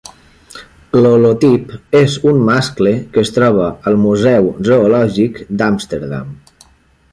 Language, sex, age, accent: Catalan, male, 50-59, valencià